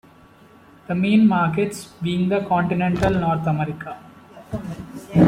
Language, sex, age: English, male, 19-29